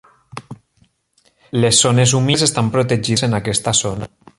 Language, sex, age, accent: Catalan, male, 30-39, valencià